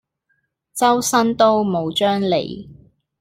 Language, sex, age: Cantonese, female, 19-29